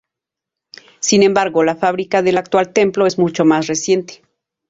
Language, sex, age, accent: Spanish, female, 40-49, México